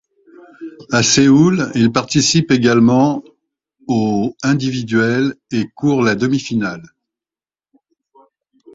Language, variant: French, Français de métropole